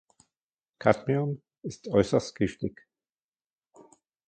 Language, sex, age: German, male, 50-59